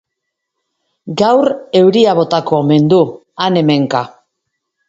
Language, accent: Basque, Mendebalekoa (Araba, Bizkaia, Gipuzkoako mendebaleko herri batzuk)